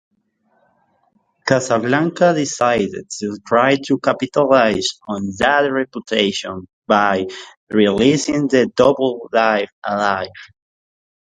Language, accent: English, England English